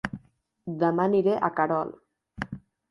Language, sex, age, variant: Catalan, male, 19-29, Central